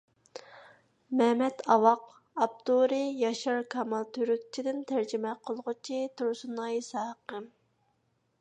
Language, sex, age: Uyghur, female, 19-29